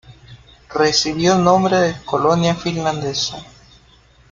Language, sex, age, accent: Spanish, male, 19-29, México